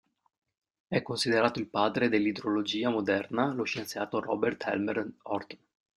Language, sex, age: Italian, male, 19-29